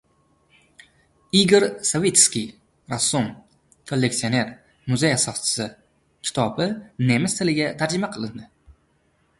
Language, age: Uzbek, 19-29